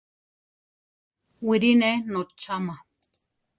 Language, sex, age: Central Tarahumara, female, 50-59